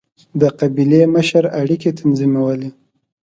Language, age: Pashto, 19-29